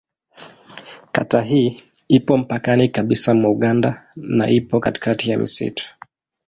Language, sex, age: Swahili, male, 19-29